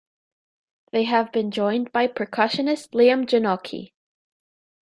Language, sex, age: English, female, 19-29